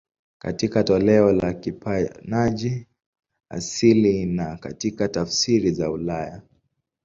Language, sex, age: Swahili, male, 19-29